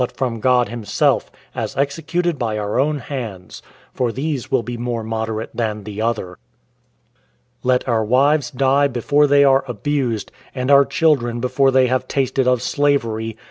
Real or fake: real